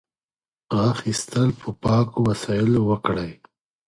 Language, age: Pashto, 30-39